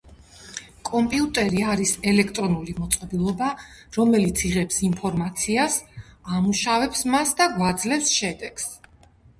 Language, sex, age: Georgian, female, 50-59